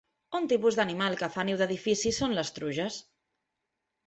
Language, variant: Catalan, Central